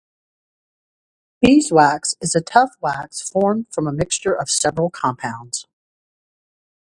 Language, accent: English, United States English